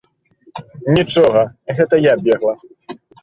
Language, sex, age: Belarusian, male, 19-29